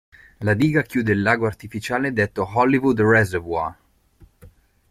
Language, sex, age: Italian, male, 30-39